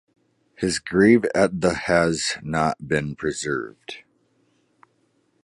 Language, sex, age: English, male, 40-49